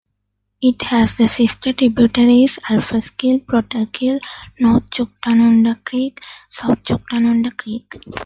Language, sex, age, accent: English, female, 19-29, India and South Asia (India, Pakistan, Sri Lanka)